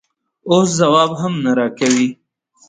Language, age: Pashto, 30-39